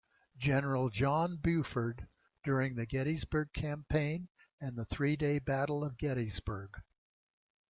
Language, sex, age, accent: English, male, 80-89, United States English